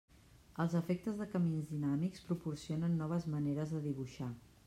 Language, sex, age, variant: Catalan, female, 40-49, Central